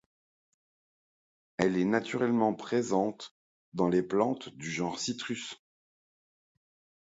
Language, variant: French, Français de métropole